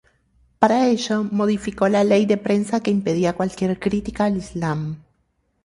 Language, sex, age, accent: Spanish, female, 19-29, Caribe: Cuba, Venezuela, Puerto Rico, República Dominicana, Panamá, Colombia caribeña, México caribeño, Costa del golfo de México